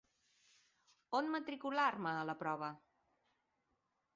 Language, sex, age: Catalan, female, 40-49